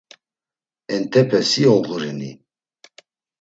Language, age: Laz, 50-59